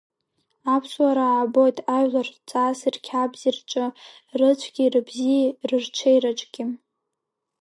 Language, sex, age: Abkhazian, female, under 19